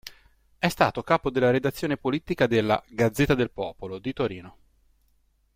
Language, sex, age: Italian, male, 40-49